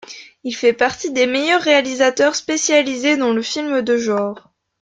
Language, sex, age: French, female, 19-29